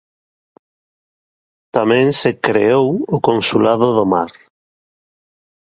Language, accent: Galician, Atlántico (seseo e gheada)